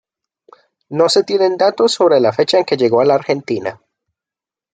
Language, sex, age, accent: Spanish, male, 19-29, Andino-Pacífico: Colombia, Perú, Ecuador, oeste de Bolivia y Venezuela andina